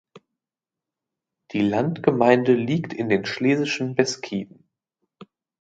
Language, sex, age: German, male, 30-39